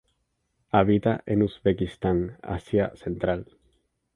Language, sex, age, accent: Spanish, male, 19-29, España: Islas Canarias